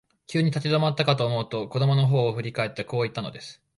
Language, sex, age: Japanese, male, 19-29